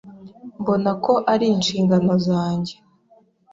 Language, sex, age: Kinyarwanda, female, 19-29